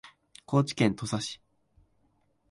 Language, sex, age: Japanese, male, 19-29